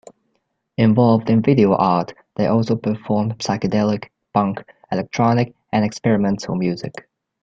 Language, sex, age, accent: English, male, under 19, United States English